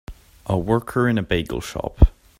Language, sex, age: English, male, under 19